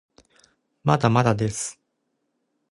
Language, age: Japanese, 19-29